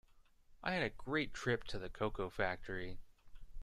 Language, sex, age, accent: English, male, 19-29, United States English